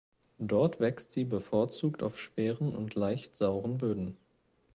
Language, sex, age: German, male, 19-29